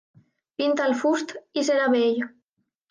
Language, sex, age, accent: Catalan, female, 19-29, valencià